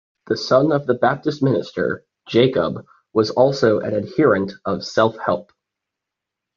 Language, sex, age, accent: English, male, 19-29, United States English